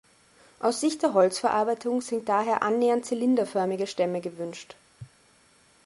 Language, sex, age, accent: German, female, 30-39, Österreichisches Deutsch